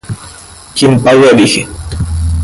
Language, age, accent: Spanish, 19-29, España: Islas Canarias